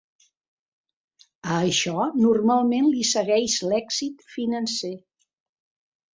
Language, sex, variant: Catalan, female, Central